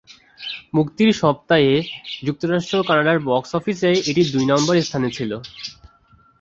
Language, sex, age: Bengali, male, under 19